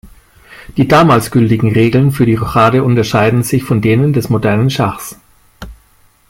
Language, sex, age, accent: German, male, 40-49, Deutschland Deutsch